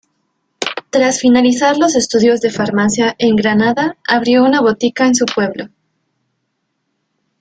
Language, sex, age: Spanish, female, 19-29